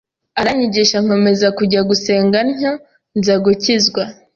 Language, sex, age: Kinyarwanda, female, 19-29